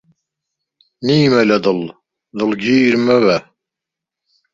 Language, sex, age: Central Kurdish, male, 30-39